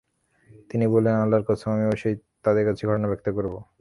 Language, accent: Bengali, প্রমিত; চলিত